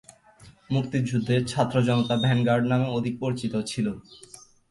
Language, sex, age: Bengali, male, 19-29